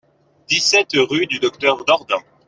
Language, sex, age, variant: French, male, 19-29, Français de métropole